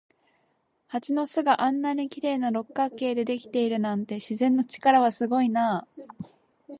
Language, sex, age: Japanese, female, 19-29